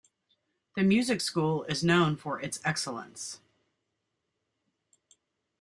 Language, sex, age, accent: English, female, 40-49, United States English